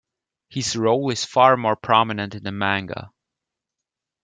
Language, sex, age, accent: English, male, 19-29, United States English